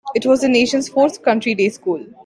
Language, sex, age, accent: English, female, 19-29, India and South Asia (India, Pakistan, Sri Lanka)